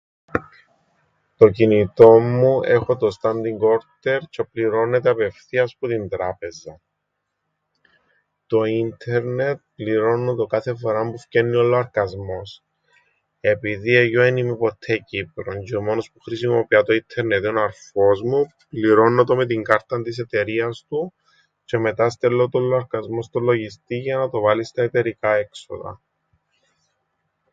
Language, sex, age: Greek, male, 40-49